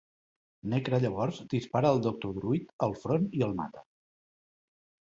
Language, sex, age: Catalan, male, 50-59